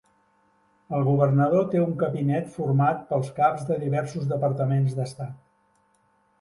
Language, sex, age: Catalan, male, 70-79